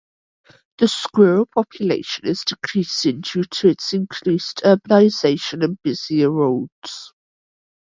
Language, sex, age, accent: English, female, 19-29, Welsh English